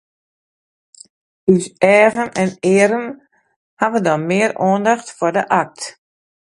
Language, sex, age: Western Frisian, female, 50-59